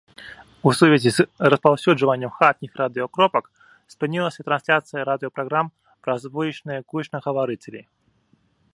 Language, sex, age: Belarusian, male, 30-39